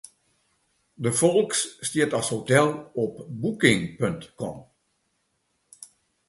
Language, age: Western Frisian, 70-79